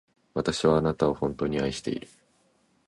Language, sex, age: Japanese, male, 19-29